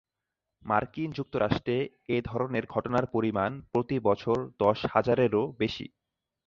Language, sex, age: Bengali, male, 19-29